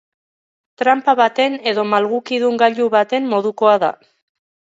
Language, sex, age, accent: Basque, female, 50-59, Mendebalekoa (Araba, Bizkaia, Gipuzkoako mendebaleko herri batzuk)